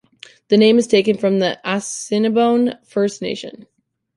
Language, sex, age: English, female, 19-29